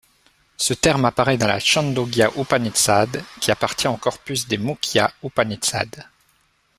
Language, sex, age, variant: French, male, 30-39, Français de métropole